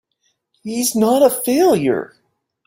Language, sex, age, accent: English, male, 40-49, United States English